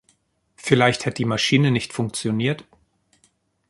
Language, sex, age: German, male, 40-49